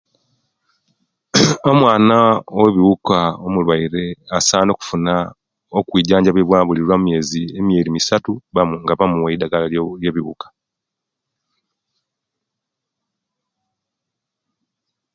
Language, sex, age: Kenyi, male, 50-59